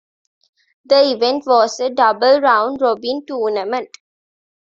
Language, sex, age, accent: English, female, 19-29, India and South Asia (India, Pakistan, Sri Lanka)